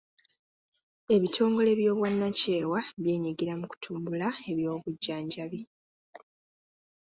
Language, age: Ganda, 30-39